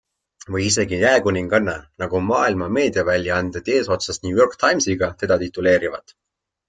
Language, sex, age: Estonian, male, 19-29